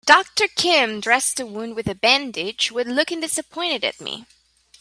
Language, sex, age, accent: English, female, 19-29, United States English